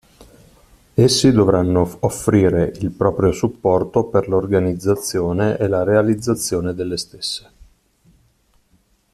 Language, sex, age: Italian, male, 50-59